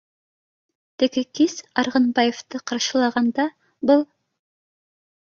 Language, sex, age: Bashkir, female, 50-59